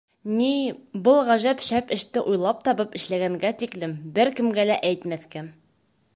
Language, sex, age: Bashkir, female, 19-29